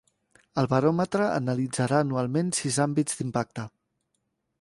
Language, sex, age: Catalan, male, 40-49